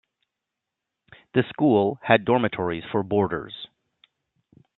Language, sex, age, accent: English, male, 40-49, Canadian English